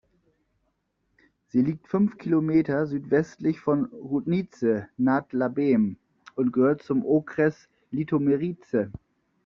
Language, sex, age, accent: German, male, 30-39, Deutschland Deutsch